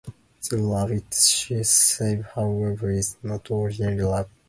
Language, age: English, 19-29